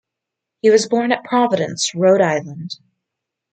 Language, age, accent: English, 19-29, United States English